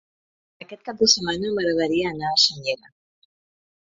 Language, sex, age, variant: Catalan, female, 50-59, Central